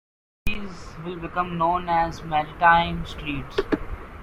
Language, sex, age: English, male, 19-29